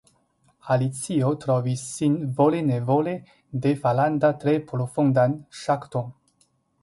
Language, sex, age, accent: Esperanto, male, 30-39, Internacia